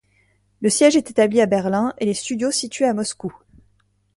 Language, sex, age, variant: French, female, 19-29, Français de métropole